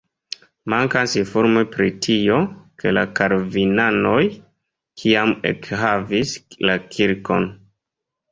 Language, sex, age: Esperanto, male, 30-39